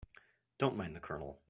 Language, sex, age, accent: English, male, 19-29, United States English